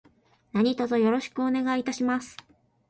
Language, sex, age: Japanese, female, 19-29